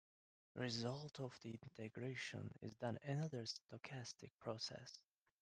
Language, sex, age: English, male, 19-29